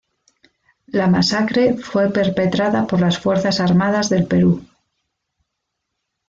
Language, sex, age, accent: Spanish, female, 40-49, España: Norte peninsular (Asturias, Castilla y León, Cantabria, País Vasco, Navarra, Aragón, La Rioja, Guadalajara, Cuenca)